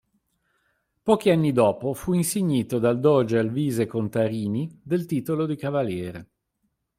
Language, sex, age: Italian, male, 50-59